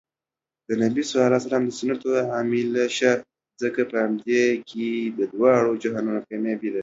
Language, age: Pashto, under 19